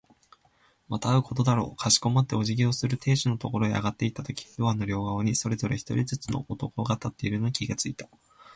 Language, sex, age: Japanese, male, 19-29